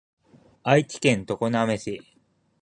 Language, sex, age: Japanese, male, 19-29